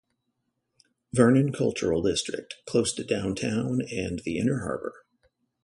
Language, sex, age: English, male, 40-49